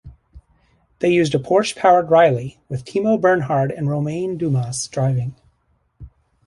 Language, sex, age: English, male, 40-49